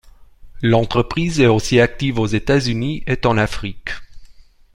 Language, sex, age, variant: French, male, 30-39, Français d'Europe